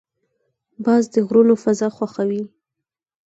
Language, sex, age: Pashto, female, 19-29